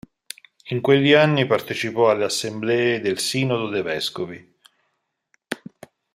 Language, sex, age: Italian, male, 40-49